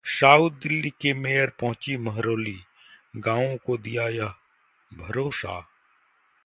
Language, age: Hindi, 40-49